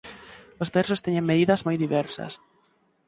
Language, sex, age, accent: Galician, male, 19-29, Normativo (estándar)